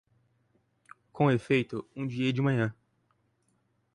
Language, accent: Portuguese, Mineiro